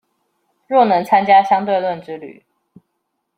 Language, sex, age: Chinese, female, 19-29